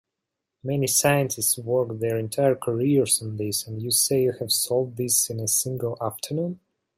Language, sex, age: English, male, 30-39